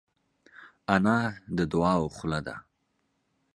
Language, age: Pashto, 19-29